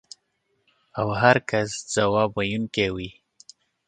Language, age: Pashto, 30-39